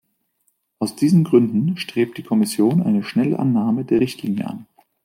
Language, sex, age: German, male, 19-29